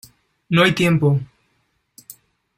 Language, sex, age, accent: Spanish, male, 19-29, España: Centro-Sur peninsular (Madrid, Toledo, Castilla-La Mancha)